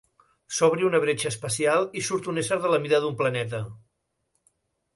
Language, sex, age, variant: Catalan, male, 50-59, Central